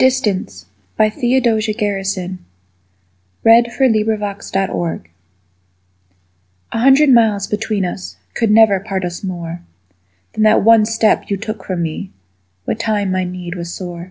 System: none